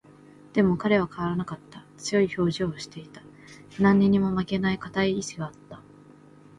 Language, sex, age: Japanese, female, 19-29